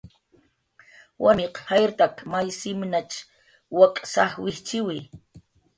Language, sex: Jaqaru, female